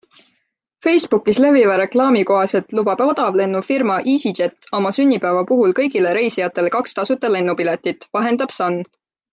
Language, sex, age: Estonian, female, 19-29